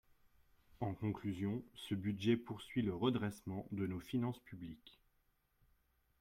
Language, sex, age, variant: French, male, 30-39, Français de métropole